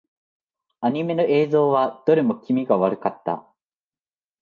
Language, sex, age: Japanese, male, 19-29